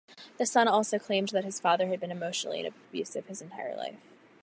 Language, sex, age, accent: English, female, under 19, United States English